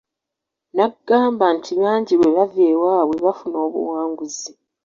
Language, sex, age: Ganda, female, 19-29